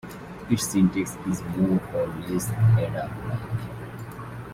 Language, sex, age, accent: English, male, 19-29, United States English